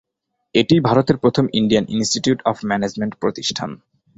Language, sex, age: Bengali, male, 19-29